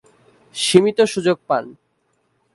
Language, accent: Bengali, fluent